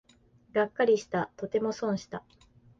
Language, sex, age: Japanese, female, 19-29